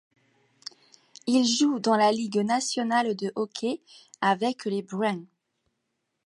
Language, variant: French, Français de métropole